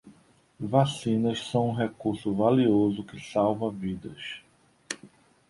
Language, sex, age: Portuguese, male, 30-39